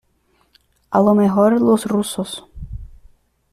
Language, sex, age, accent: Spanish, female, under 19, México